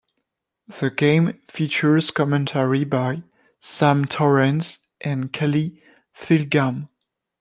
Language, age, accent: English, 19-29, United States English